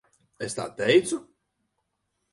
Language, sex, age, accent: Latvian, male, 19-29, nav